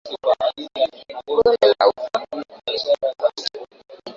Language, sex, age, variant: Swahili, female, 19-29, Kiswahili cha Bara ya Kenya